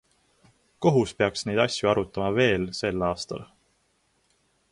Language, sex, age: Estonian, male, 19-29